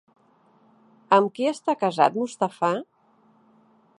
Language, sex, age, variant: Catalan, female, 50-59, Central